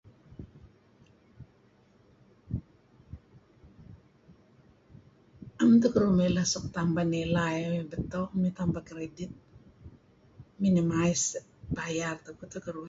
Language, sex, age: Kelabit, female, 50-59